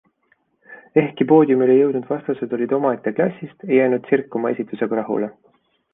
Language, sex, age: Estonian, male, 30-39